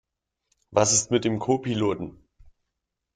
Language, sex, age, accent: German, male, 19-29, Deutschland Deutsch